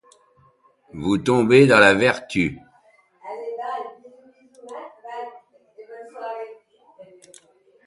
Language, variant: French, Français de métropole